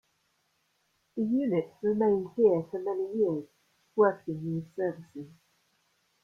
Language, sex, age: English, female, 60-69